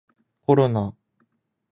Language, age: Japanese, 19-29